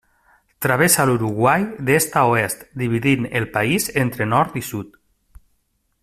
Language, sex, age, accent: Catalan, male, 40-49, valencià